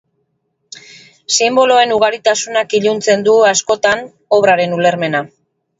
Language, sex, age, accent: Basque, female, 40-49, Erdialdekoa edo Nafarra (Gipuzkoa, Nafarroa)